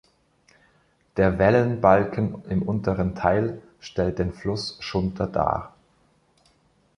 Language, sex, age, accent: German, male, 30-39, Österreichisches Deutsch